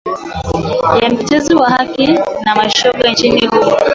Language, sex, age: Swahili, female, 19-29